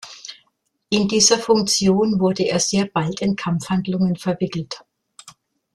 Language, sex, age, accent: German, female, 60-69, Deutschland Deutsch